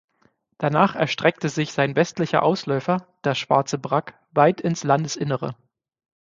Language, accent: German, Deutschland Deutsch